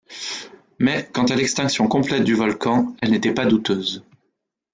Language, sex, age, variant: French, male, 30-39, Français de métropole